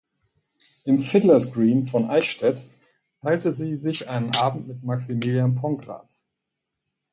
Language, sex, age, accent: German, male, 40-49, Deutschland Deutsch